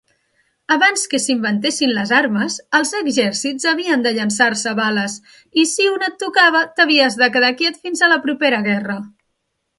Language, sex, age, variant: Catalan, female, 30-39, Central